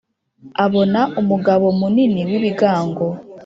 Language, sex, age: Kinyarwanda, female, 19-29